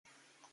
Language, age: Swiss German, 60-69